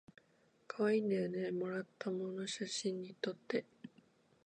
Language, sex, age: Japanese, female, 19-29